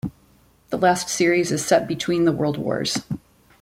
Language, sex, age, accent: English, female, 40-49, United States English